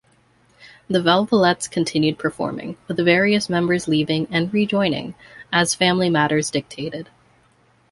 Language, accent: English, United States English